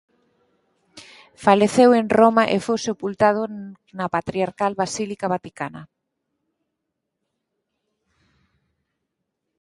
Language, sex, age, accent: Galician, female, 50-59, Normativo (estándar)